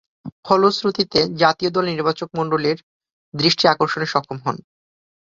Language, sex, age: Bengali, male, 19-29